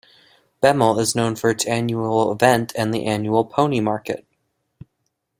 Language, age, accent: English, under 19, United States English